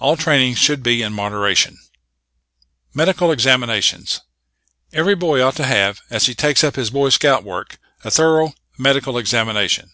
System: none